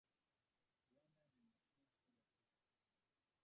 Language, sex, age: Swahili, male, 19-29